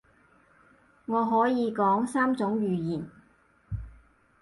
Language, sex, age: Cantonese, female, 30-39